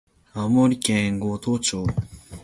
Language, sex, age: Japanese, male, 19-29